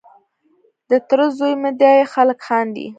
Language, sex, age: Pashto, female, 19-29